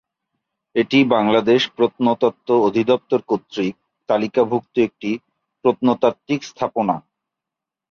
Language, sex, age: Bengali, male, 40-49